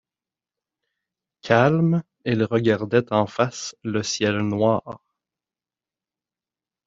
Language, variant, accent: French, Français d'Amérique du Nord, Français du Canada